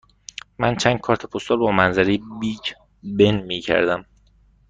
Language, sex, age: Persian, male, 19-29